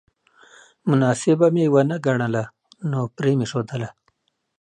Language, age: Pashto, 40-49